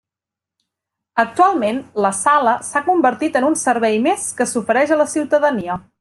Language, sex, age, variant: Catalan, female, 30-39, Central